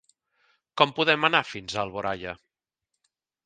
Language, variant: Catalan, Central